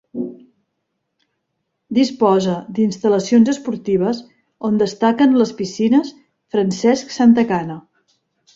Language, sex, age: Catalan, female, 40-49